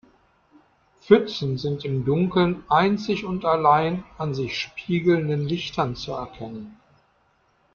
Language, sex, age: German, male, 60-69